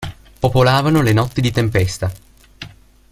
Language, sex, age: Italian, male, 19-29